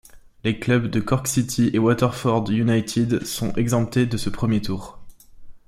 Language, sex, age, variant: French, male, 19-29, Français de métropole